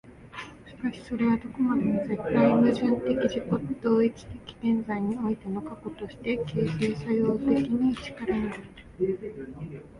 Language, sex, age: Japanese, female, 19-29